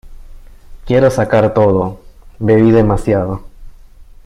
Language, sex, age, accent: Spanish, male, 19-29, Andino-Pacífico: Colombia, Perú, Ecuador, oeste de Bolivia y Venezuela andina